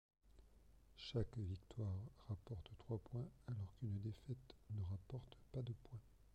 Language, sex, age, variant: French, male, 40-49, Français de métropole